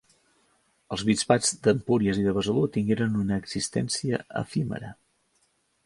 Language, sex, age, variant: Catalan, male, 50-59, Central